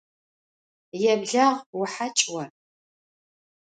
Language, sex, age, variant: Adyghe, female, 50-59, Адыгабзэ (Кирил, пстэумэ зэдыряе)